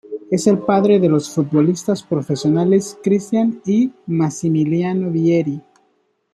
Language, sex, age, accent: Spanish, male, 19-29, México